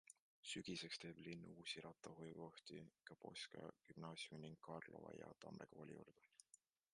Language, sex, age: Estonian, male, 19-29